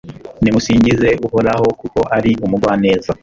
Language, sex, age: Kinyarwanda, male, 19-29